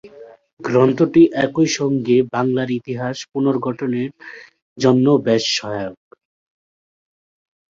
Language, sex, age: Bengali, male, 19-29